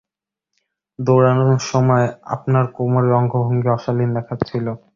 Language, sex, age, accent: Bengali, male, under 19, শুদ্ধ